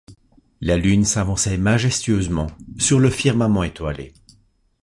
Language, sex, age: French, male, 50-59